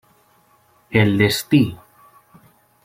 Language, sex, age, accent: Catalan, male, 19-29, valencià